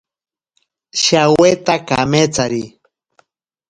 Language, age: Ashéninka Perené, 40-49